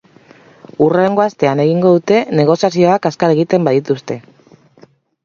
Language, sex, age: Basque, female, 40-49